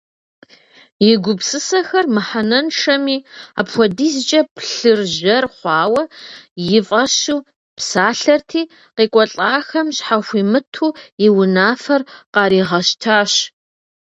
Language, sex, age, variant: Kabardian, female, 30-39, Адыгэбзэ (Къэбэрдей, Кирил, псоми зэдай)